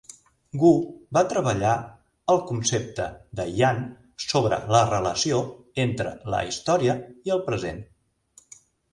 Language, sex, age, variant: Catalan, male, 40-49, Central